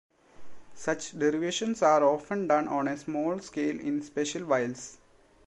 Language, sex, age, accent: English, male, 19-29, India and South Asia (India, Pakistan, Sri Lanka)